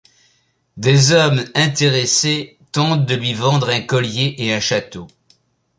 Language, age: French, 70-79